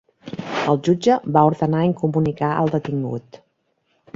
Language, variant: Catalan, Central